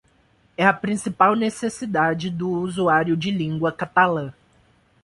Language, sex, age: Portuguese, male, 19-29